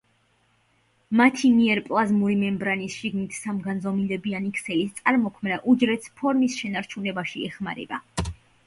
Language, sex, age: Georgian, female, 19-29